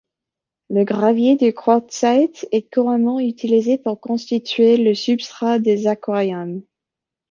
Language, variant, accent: French, Français d'Amérique du Nord, Français des États-Unis